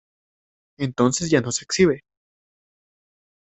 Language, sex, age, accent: Spanish, male, 19-29, América central